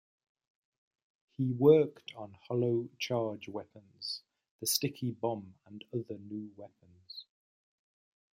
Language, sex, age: English, male, 30-39